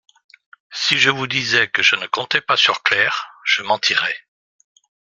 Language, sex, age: French, male, 60-69